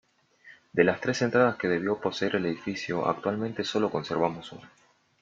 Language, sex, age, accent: Spanish, male, 19-29, Rioplatense: Argentina, Uruguay, este de Bolivia, Paraguay